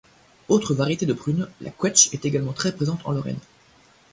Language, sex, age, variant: French, male, 19-29, Français de métropole